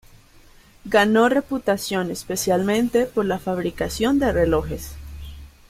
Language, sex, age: Spanish, female, 30-39